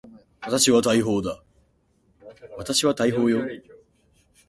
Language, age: Japanese, under 19